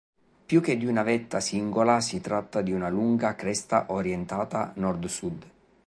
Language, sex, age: Italian, male, 30-39